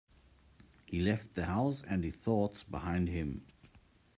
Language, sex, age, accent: English, male, 60-69, Southern African (South Africa, Zimbabwe, Namibia)